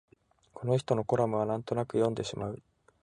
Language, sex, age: Japanese, male, 19-29